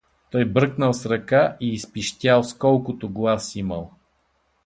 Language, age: Bulgarian, 60-69